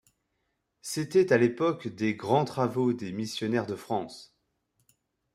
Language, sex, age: French, male, 30-39